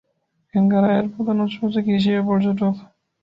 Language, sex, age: Bengali, male, 19-29